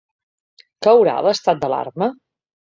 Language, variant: Catalan, Central